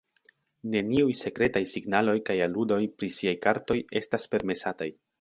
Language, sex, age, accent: Esperanto, male, under 19, Internacia